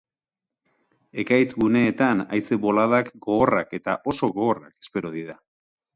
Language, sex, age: Basque, male, 30-39